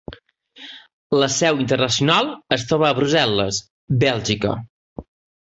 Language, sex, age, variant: Catalan, male, 40-49, Central